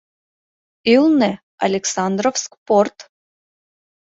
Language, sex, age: Mari, female, 19-29